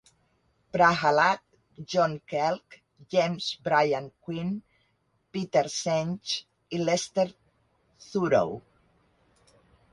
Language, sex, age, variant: Catalan, female, 60-69, Central